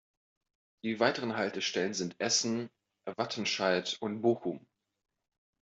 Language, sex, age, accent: German, male, 19-29, Deutschland Deutsch